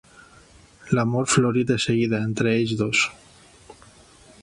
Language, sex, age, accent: Catalan, male, 40-49, valencià